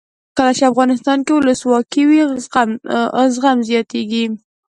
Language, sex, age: Pashto, female, under 19